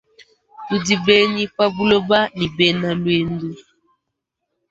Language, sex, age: Luba-Lulua, female, 19-29